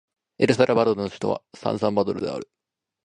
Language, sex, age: Japanese, male, 19-29